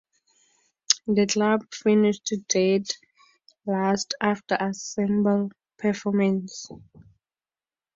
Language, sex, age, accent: English, female, 19-29, Southern African (South Africa, Zimbabwe, Namibia)